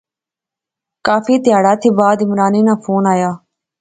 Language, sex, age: Pahari-Potwari, female, 19-29